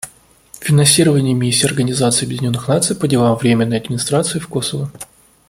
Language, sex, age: Russian, male, 19-29